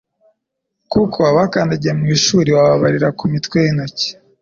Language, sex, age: Kinyarwanda, male, under 19